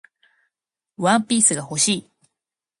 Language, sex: Japanese, female